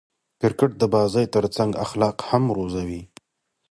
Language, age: Pashto, 19-29